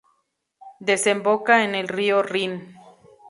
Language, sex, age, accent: Spanish, female, 30-39, México